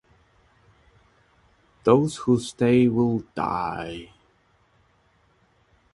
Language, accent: English, United States English